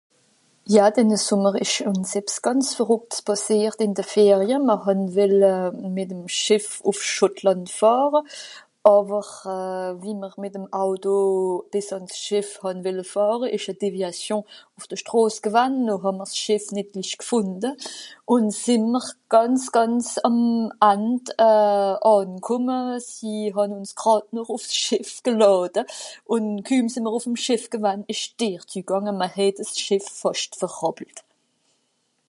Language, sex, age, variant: Swiss German, female, 40-49, Nordniederàlemmànisch (Rishoffe, Zàwere, Bùsswìller, Hawenau, Brüemt, Stroossbùri, Molse, Dàmbàch, Schlettstàtt, Pfàlzbùri usw.)